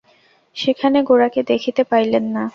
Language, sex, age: Bengali, female, 19-29